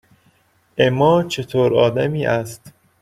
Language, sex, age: Persian, male, 30-39